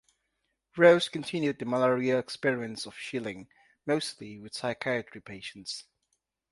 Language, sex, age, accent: English, male, 19-29, England English